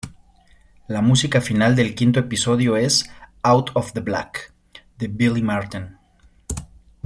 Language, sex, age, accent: Spanish, male, 30-39, México